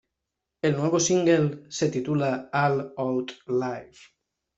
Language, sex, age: Spanish, male, 30-39